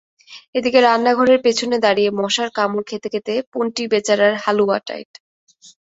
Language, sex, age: Bengali, female, 19-29